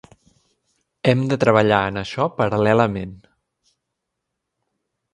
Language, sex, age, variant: Catalan, male, 19-29, Central